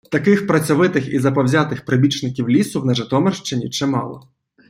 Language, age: Ukrainian, 19-29